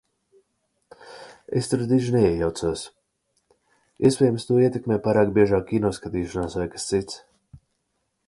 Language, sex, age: Latvian, male, 19-29